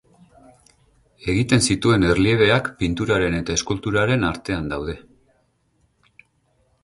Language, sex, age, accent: Basque, male, 40-49, Mendebalekoa (Araba, Bizkaia, Gipuzkoako mendebaleko herri batzuk)